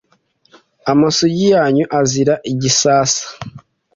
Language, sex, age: Kinyarwanda, male, 19-29